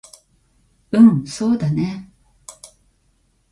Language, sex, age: Japanese, female, 50-59